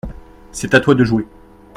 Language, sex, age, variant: French, male, 30-39, Français de métropole